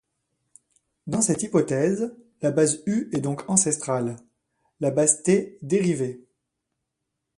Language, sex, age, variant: French, male, 40-49, Français de métropole